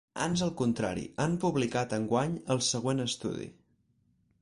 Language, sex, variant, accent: Catalan, male, Central, central